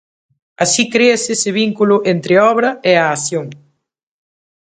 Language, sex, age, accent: Galician, female, 30-39, Atlántico (seseo e gheada)